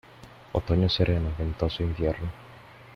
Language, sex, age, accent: Spanish, male, 30-39, Caribe: Cuba, Venezuela, Puerto Rico, República Dominicana, Panamá, Colombia caribeña, México caribeño, Costa del golfo de México